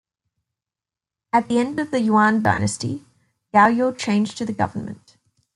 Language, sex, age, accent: English, female, 19-29, Australian English